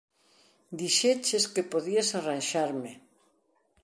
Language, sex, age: Galician, female, 60-69